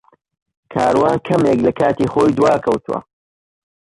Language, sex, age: Central Kurdish, male, 30-39